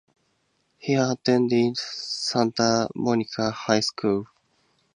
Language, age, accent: English, 19-29, United States English